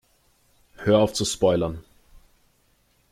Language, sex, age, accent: German, male, 19-29, Österreichisches Deutsch